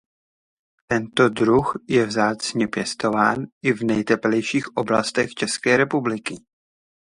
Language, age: Czech, 40-49